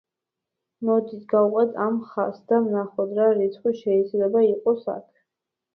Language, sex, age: Georgian, female, under 19